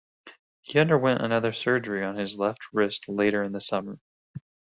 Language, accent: English, United States English